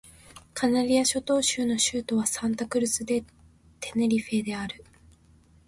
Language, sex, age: Japanese, female, 19-29